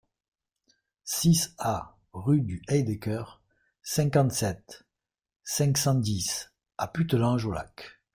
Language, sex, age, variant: French, male, 50-59, Français de métropole